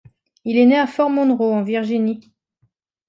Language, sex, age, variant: French, female, 30-39, Français de métropole